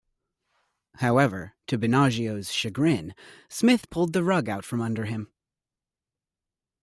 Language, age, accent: English, 30-39, United States English